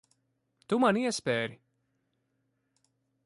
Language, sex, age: Latvian, male, 30-39